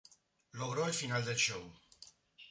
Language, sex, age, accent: Spanish, male, 60-69, España: Sur peninsular (Andalucia, Extremadura, Murcia)